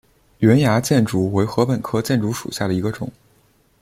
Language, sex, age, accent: Chinese, male, under 19, 出生地：北京市